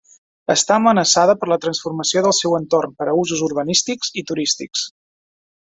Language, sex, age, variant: Catalan, male, 30-39, Central